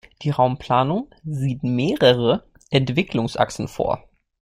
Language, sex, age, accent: German, male, 19-29, Deutschland Deutsch